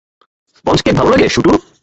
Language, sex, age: Bengali, male, 19-29